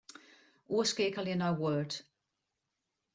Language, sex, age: Western Frisian, female, 50-59